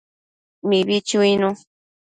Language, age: Matsés, 19-29